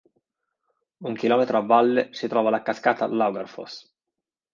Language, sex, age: Italian, male, 30-39